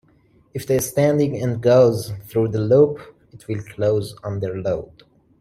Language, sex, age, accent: English, male, 19-29, United States English